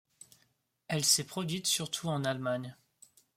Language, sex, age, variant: French, male, 19-29, Français de métropole